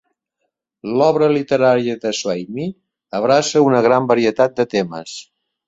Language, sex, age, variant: Catalan, male, 60-69, Central